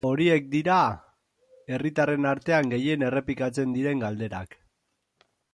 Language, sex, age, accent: Basque, male, 40-49, Mendebalekoa (Araba, Bizkaia, Gipuzkoako mendebaleko herri batzuk)